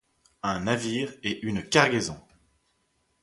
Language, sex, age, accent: French, male, 30-39, Français de Belgique